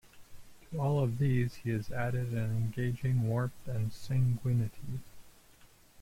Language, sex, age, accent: English, male, 30-39, United States English